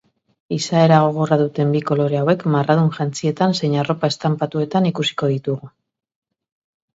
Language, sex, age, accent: Basque, female, 30-39, Mendebalekoa (Araba, Bizkaia, Gipuzkoako mendebaleko herri batzuk)